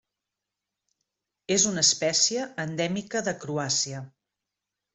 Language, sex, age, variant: Catalan, female, 50-59, Central